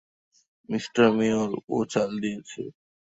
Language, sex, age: Bengali, male, 19-29